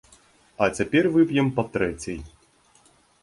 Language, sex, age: Belarusian, male, 30-39